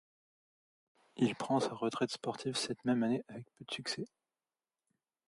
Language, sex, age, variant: French, male, 30-39, Français de métropole